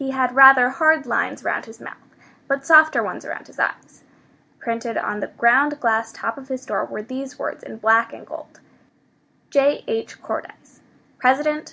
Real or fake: real